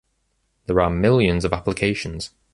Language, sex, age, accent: English, male, under 19, England English